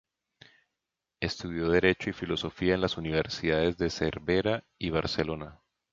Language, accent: Spanish, Andino-Pacífico: Colombia, Perú, Ecuador, oeste de Bolivia y Venezuela andina